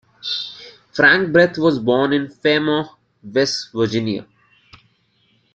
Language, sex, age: English, male, 19-29